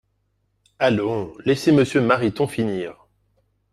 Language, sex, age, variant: French, male, 40-49, Français de métropole